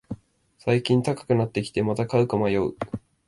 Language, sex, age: Japanese, male, 19-29